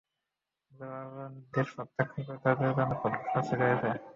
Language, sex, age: Bengali, male, 19-29